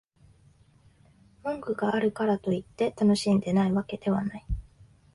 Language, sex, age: Japanese, female, 19-29